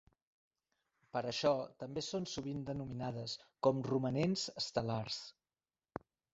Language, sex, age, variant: Catalan, male, 40-49, Central